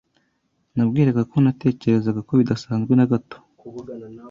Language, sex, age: Kinyarwanda, male, 30-39